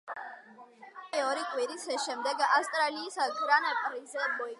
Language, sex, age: Georgian, female, under 19